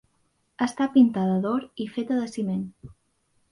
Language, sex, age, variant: Catalan, female, under 19, Central